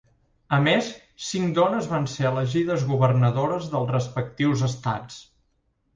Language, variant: Catalan, Central